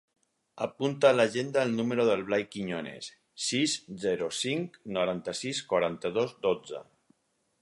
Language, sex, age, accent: Catalan, male, 50-59, mallorquí